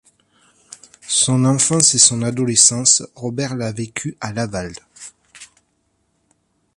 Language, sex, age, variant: French, male, 30-39, Français de métropole